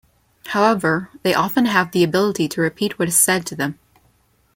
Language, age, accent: English, 19-29, Filipino